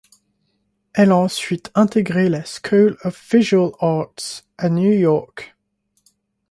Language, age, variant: French, 19-29, Français de métropole